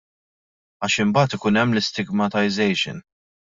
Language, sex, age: Maltese, male, 19-29